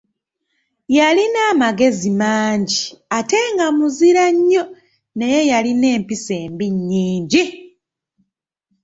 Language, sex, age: Ganda, female, 19-29